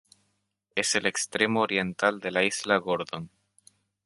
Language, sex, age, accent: Spanish, male, 19-29, España: Islas Canarias